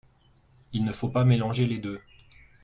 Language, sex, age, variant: French, male, 40-49, Français de métropole